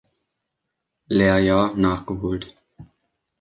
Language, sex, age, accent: German, male, under 19, Deutschland Deutsch